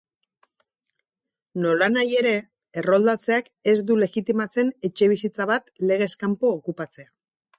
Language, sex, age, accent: Basque, female, 40-49, Mendebalekoa (Araba, Bizkaia, Gipuzkoako mendebaleko herri batzuk)